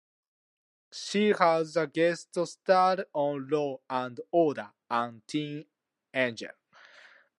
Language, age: English, 19-29